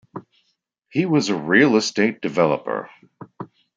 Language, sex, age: English, male, 60-69